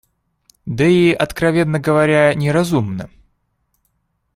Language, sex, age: Russian, male, 19-29